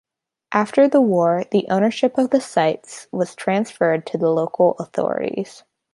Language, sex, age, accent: English, female, under 19, United States English